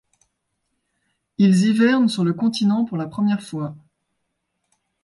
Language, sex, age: French, female, 30-39